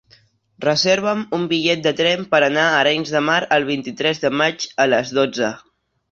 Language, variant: Catalan, Central